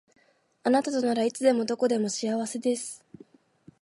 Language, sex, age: Japanese, female, 19-29